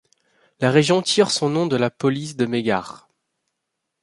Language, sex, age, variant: French, male, 30-39, Français de métropole